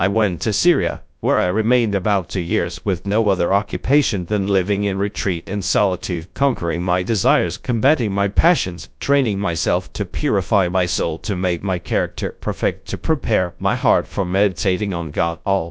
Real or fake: fake